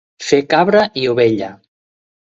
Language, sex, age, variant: Catalan, male, 60-69, Central